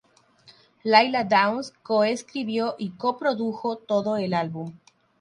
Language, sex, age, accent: Spanish, female, 19-29, Rioplatense: Argentina, Uruguay, este de Bolivia, Paraguay